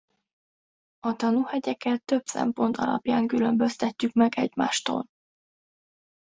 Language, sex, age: Hungarian, female, 19-29